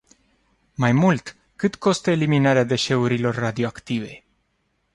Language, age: Romanian, 19-29